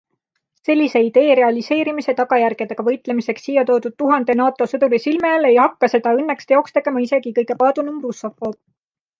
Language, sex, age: Estonian, female, 30-39